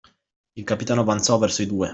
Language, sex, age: Italian, male, 19-29